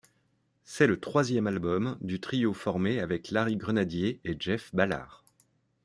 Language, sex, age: French, male, 30-39